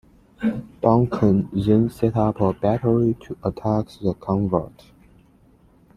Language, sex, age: English, male, 19-29